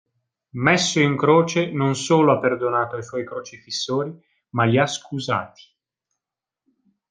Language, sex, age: Italian, male, 19-29